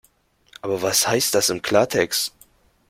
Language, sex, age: German, male, 19-29